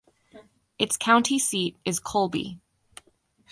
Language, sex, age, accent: English, female, 19-29, United States English; Canadian English